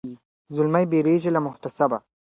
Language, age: Pashto, 19-29